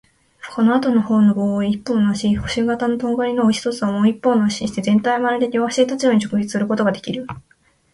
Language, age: Japanese, 19-29